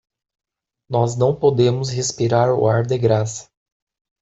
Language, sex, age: Portuguese, female, 30-39